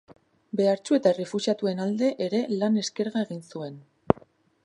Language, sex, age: Basque, female, 19-29